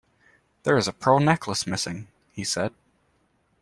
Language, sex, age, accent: English, male, 19-29, United States English